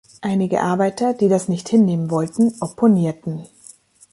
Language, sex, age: German, female, 30-39